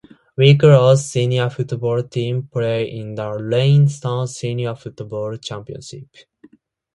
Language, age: English, 19-29